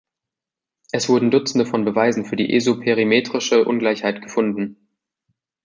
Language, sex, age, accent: German, male, 19-29, Deutschland Deutsch